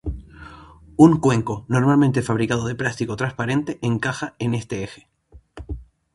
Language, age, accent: Spanish, 19-29, España: Islas Canarias